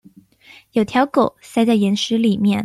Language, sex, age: Chinese, female, 19-29